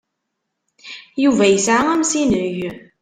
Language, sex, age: Kabyle, female, 19-29